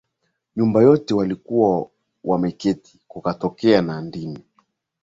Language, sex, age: Swahili, male, 30-39